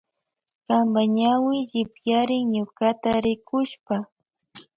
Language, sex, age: Loja Highland Quichua, female, 19-29